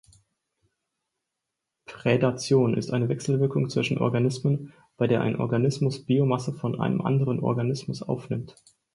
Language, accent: German, Deutschland Deutsch